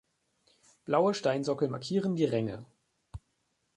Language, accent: German, Deutschland Deutsch